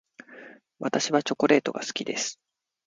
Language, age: Japanese, 30-39